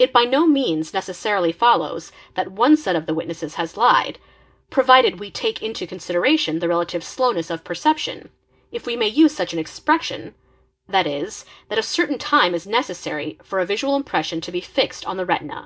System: none